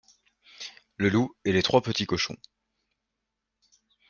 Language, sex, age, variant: French, male, 19-29, Français de métropole